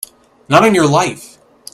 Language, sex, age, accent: English, male, 19-29, United States English